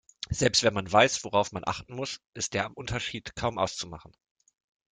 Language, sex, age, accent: German, male, 30-39, Deutschland Deutsch